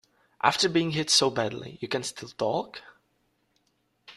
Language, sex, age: English, male, 19-29